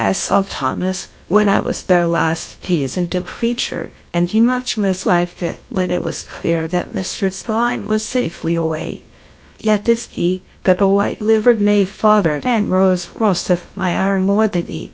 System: TTS, GlowTTS